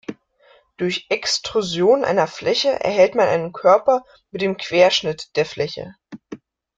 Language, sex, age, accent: German, female, 19-29, Deutschland Deutsch